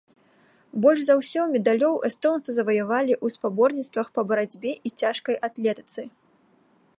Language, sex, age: Belarusian, female, 19-29